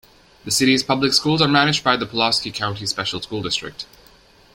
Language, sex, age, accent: English, male, 19-29, United States English